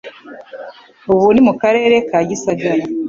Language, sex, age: Kinyarwanda, female, 50-59